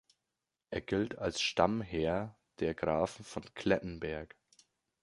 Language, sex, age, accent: German, male, 19-29, Deutschland Deutsch